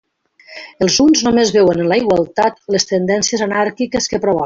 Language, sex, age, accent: Catalan, female, 50-59, valencià